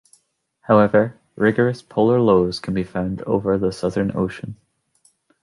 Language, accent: English, Scottish English